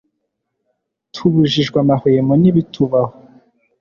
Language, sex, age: Kinyarwanda, male, 19-29